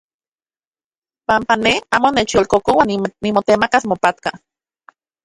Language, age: Central Puebla Nahuatl, 30-39